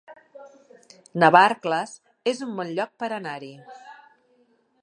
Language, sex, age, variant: Catalan, female, 40-49, Central